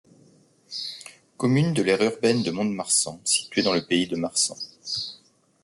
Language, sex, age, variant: French, male, 40-49, Français de métropole